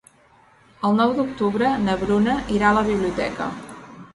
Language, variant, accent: Catalan, Central, central